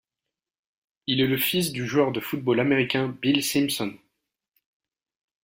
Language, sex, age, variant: French, male, 19-29, Français de métropole